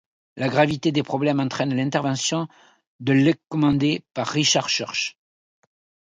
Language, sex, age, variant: French, male, 60-69, Français de métropole